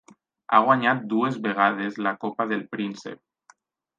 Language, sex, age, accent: Catalan, male, 19-29, valencià